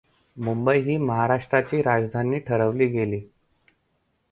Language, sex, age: Marathi, male, 30-39